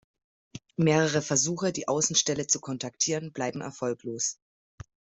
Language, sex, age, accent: German, female, 30-39, Deutschland Deutsch